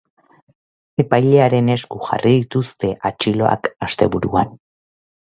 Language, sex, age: Basque, female, 40-49